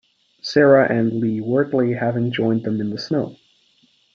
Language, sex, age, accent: English, male, under 19, United States English